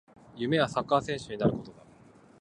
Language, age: Japanese, 30-39